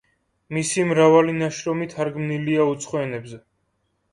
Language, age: Georgian, 19-29